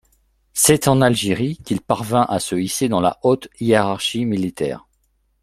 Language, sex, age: French, male, 40-49